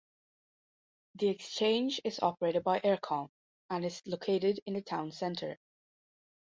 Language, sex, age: English, female, under 19